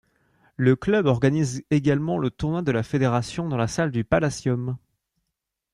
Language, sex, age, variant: French, male, 19-29, Français de métropole